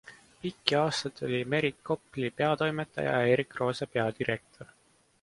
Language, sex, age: Estonian, male, 19-29